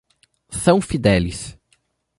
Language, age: Portuguese, 19-29